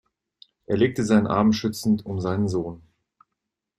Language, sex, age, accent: German, male, 30-39, Deutschland Deutsch